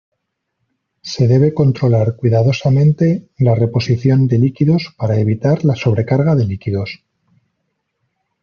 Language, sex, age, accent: Spanish, male, 30-39, España: Norte peninsular (Asturias, Castilla y León, Cantabria, País Vasco, Navarra, Aragón, La Rioja, Guadalajara, Cuenca)